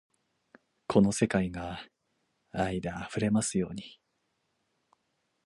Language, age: Japanese, 19-29